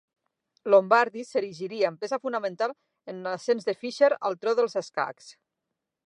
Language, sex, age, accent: Catalan, female, 40-49, central; nord-occidental